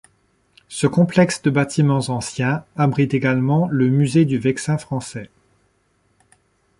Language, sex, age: French, male, 30-39